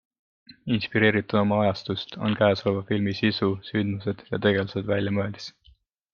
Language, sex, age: Estonian, male, 19-29